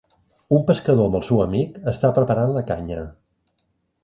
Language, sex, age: Catalan, male, 60-69